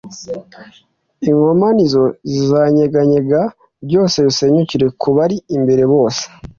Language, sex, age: Kinyarwanda, male, 50-59